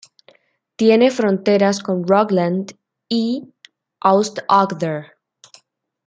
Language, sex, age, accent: Spanish, female, 19-29, América central